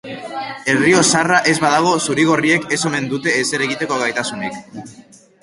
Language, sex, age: Basque, male, under 19